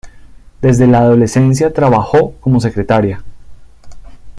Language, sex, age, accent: Spanish, male, 30-39, Andino-Pacífico: Colombia, Perú, Ecuador, oeste de Bolivia y Venezuela andina